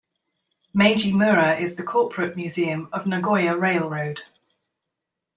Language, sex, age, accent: English, female, 40-49, England English